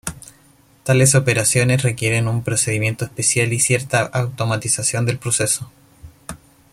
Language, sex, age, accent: Spanish, male, 30-39, Chileno: Chile, Cuyo